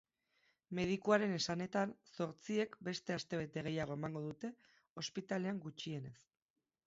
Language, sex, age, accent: Basque, female, 30-39, Erdialdekoa edo Nafarra (Gipuzkoa, Nafarroa)